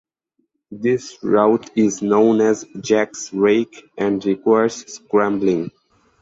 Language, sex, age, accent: English, male, 19-29, United States English